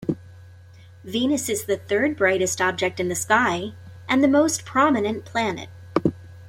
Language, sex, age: English, female, 40-49